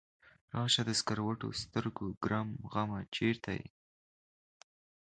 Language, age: Pashto, under 19